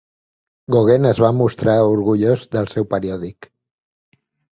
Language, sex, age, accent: Catalan, male, 40-49, Català central